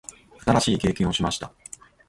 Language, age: Japanese, 40-49